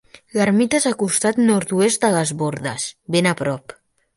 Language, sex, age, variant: Catalan, male, under 19, Central